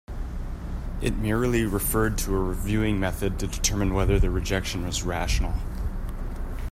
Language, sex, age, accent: English, male, 19-29, United States English